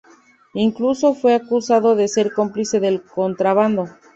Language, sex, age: Spanish, female, 30-39